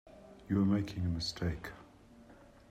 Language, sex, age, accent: English, male, 50-59, Southern African (South Africa, Zimbabwe, Namibia)